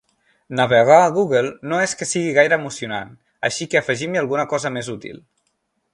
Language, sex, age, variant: Catalan, male, 19-29, Central